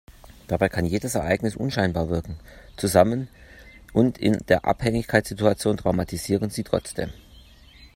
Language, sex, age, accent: German, male, 40-49, Deutschland Deutsch